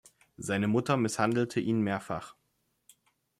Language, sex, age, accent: German, male, 19-29, Deutschland Deutsch